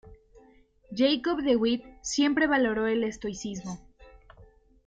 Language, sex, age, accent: Spanish, female, 19-29, México